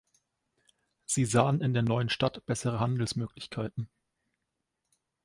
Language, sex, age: German, male, 19-29